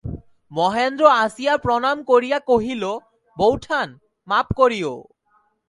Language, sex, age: Bengali, male, 19-29